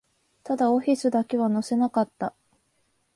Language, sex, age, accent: Japanese, female, 19-29, 関東